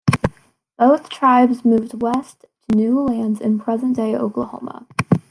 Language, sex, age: English, female, under 19